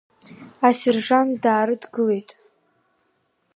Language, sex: Abkhazian, female